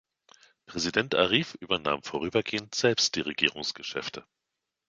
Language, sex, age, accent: German, male, 40-49, Deutschland Deutsch